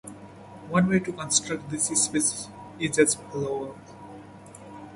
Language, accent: English, India and South Asia (India, Pakistan, Sri Lanka)